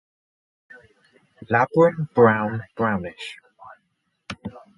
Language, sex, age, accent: English, male, under 19, England English